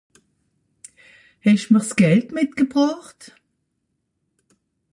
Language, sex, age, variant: Swiss German, female, 60-69, Nordniederàlemmànisch (Rishoffe, Zàwere, Bùsswìller, Hawenau, Brüemt, Stroossbùri, Molse, Dàmbàch, Schlettstàtt, Pfàlzbùri usw.)